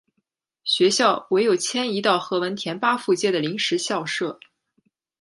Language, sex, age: Chinese, female, 19-29